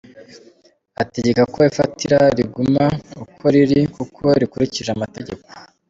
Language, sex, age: Kinyarwanda, male, 30-39